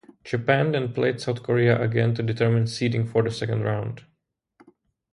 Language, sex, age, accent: English, male, 30-39, Czech